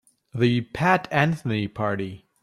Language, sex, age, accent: English, male, 19-29, United States English